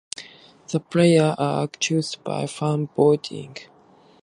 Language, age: English, under 19